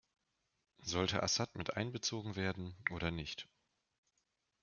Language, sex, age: German, male, 19-29